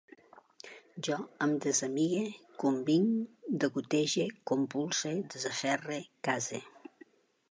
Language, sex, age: Catalan, female, 60-69